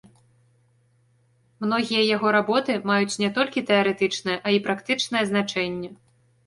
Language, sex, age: Belarusian, female, 19-29